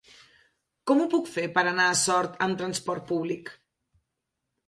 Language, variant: Catalan, Central